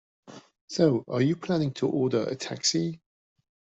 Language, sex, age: English, male, 50-59